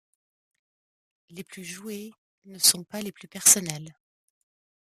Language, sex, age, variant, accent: French, female, 30-39, Français d'Europe, Français de Suisse